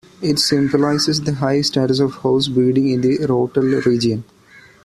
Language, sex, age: English, male, 19-29